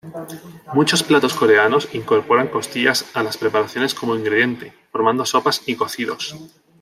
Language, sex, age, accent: Spanish, male, 30-39, España: Sur peninsular (Andalucia, Extremadura, Murcia)